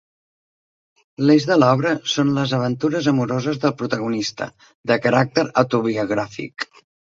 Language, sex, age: Catalan, female, 60-69